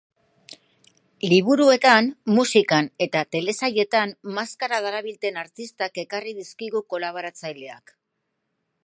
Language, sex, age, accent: Basque, female, 50-59, Mendebalekoa (Araba, Bizkaia, Gipuzkoako mendebaleko herri batzuk)